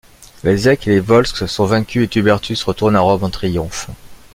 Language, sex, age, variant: French, male, 50-59, Français de métropole